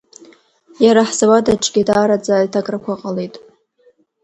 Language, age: Abkhazian, under 19